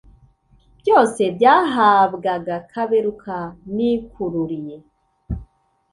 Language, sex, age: Kinyarwanda, female, 19-29